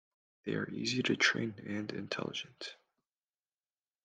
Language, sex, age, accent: English, male, under 19, Canadian English